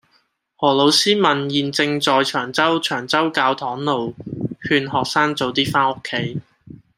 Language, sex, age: Cantonese, male, 19-29